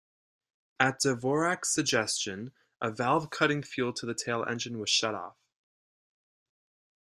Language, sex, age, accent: English, male, 19-29, United States English